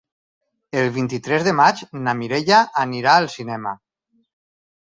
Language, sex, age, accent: Catalan, male, 40-49, valencià